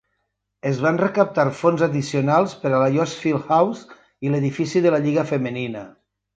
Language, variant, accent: Catalan, Valencià meridional, valencià